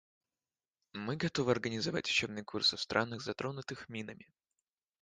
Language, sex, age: Russian, male, 19-29